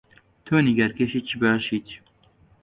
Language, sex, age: Central Kurdish, male, 19-29